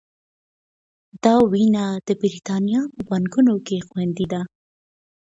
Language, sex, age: Pashto, female, 19-29